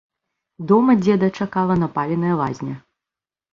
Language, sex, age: Belarusian, female, 30-39